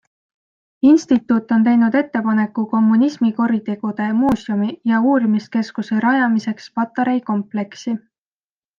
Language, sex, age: Estonian, female, 19-29